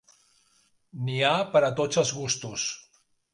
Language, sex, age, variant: Catalan, male, 40-49, Central